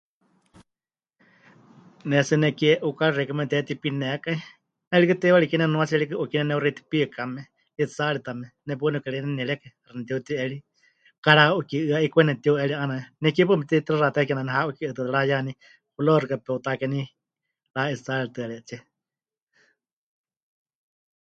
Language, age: Huichol, 50-59